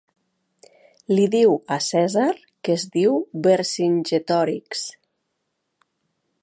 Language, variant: Catalan, Nord-Occidental